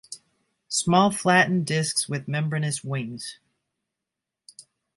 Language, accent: English, United States English